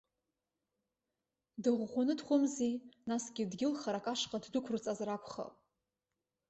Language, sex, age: Abkhazian, female, 30-39